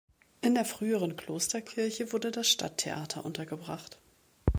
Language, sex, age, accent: German, female, 40-49, Deutschland Deutsch